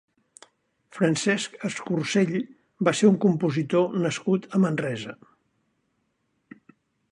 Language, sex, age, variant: Catalan, male, 70-79, Central